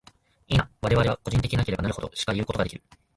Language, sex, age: Japanese, male, 19-29